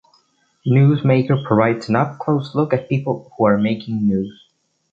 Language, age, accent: English, 90+, United States English